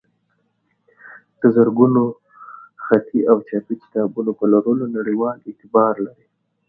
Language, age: Pashto, 19-29